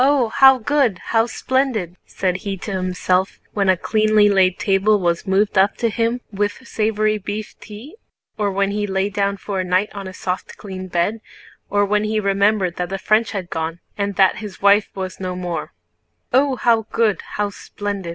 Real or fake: real